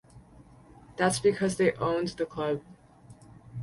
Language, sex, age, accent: English, female, 19-29, Canadian English